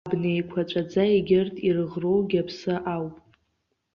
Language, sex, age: Abkhazian, female, 19-29